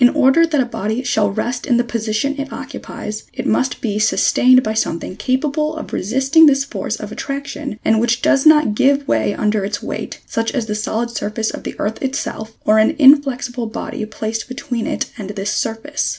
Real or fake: real